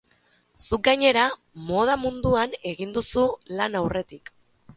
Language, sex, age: Basque, female, 19-29